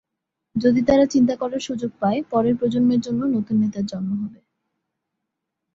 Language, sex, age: Bengali, female, 19-29